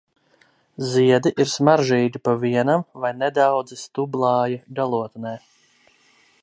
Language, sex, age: Latvian, male, 30-39